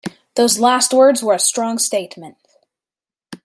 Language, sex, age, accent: English, female, 30-39, United States English